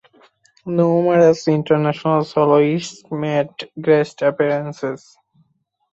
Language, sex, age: English, male, 19-29